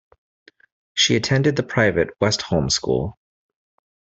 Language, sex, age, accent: English, male, 30-39, United States English